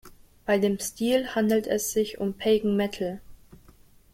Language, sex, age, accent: German, female, 19-29, Deutschland Deutsch